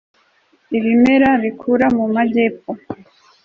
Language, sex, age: Kinyarwanda, female, 19-29